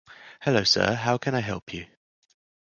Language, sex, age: English, male, 30-39